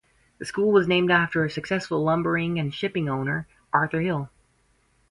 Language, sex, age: English, female, 19-29